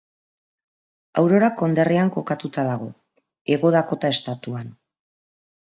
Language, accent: Basque, Mendebalekoa (Araba, Bizkaia, Gipuzkoako mendebaleko herri batzuk)